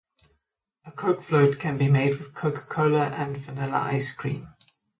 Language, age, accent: English, 30-39, Southern African (South Africa, Zimbabwe, Namibia)